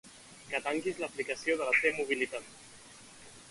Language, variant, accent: Catalan, Central, central